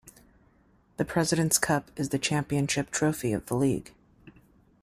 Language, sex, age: English, female, 30-39